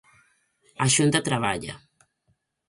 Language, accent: Galician, Normativo (estándar)